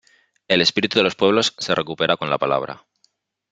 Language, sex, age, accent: Spanish, male, 30-39, España: Norte peninsular (Asturias, Castilla y León, Cantabria, País Vasco, Navarra, Aragón, La Rioja, Guadalajara, Cuenca)